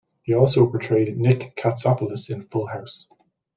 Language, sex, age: English, male, 30-39